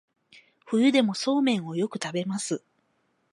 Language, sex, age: Japanese, female, 30-39